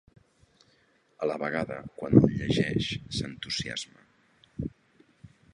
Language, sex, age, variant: Catalan, male, 60-69, Central